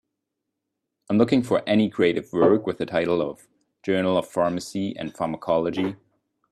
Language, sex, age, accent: English, male, 30-39, United States English